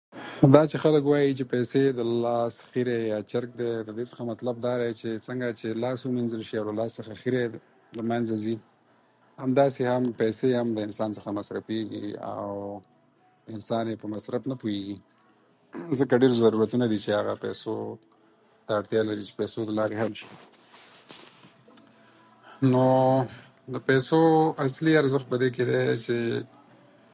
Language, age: Pashto, 19-29